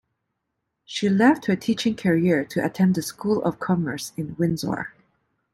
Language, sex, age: English, female, 30-39